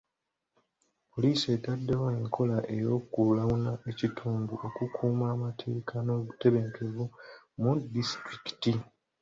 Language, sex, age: Ganda, male, 19-29